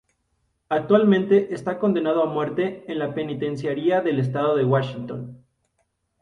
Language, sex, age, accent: Spanish, male, 19-29, México